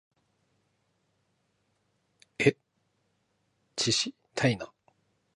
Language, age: Japanese, 30-39